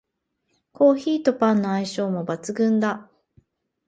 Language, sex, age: Japanese, female, 40-49